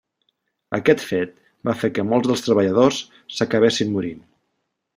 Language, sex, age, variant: Catalan, male, 40-49, Central